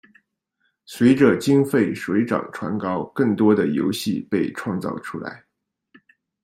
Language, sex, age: Chinese, male, 40-49